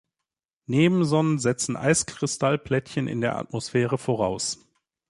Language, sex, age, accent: German, male, 19-29, Deutschland Deutsch